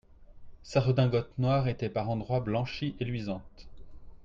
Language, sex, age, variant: French, male, 30-39, Français de métropole